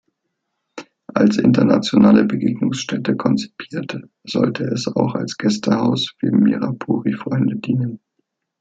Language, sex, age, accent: German, male, 40-49, Deutschland Deutsch